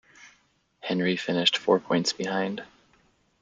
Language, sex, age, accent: English, male, 30-39, United States English